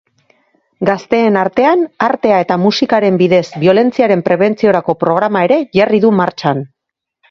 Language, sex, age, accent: Basque, male, 40-49, Mendebalekoa (Araba, Bizkaia, Gipuzkoako mendebaleko herri batzuk)